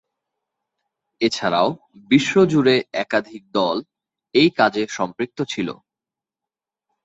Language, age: Bengali, 19-29